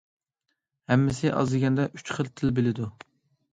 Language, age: Uyghur, 19-29